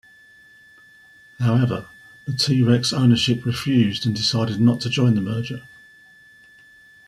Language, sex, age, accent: English, male, 50-59, England English